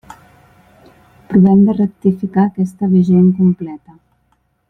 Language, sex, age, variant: Catalan, female, 50-59, Central